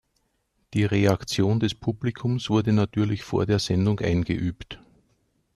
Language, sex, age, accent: German, male, 40-49, Österreichisches Deutsch